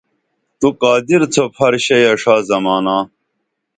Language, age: Dameli, 50-59